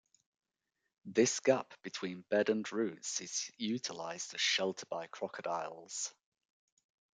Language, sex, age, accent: English, male, 40-49, England English